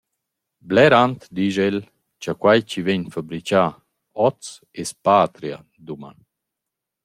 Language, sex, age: Romansh, male, 40-49